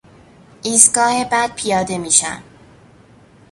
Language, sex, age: Persian, female, under 19